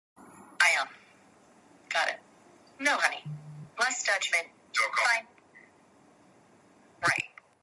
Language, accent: English, United States English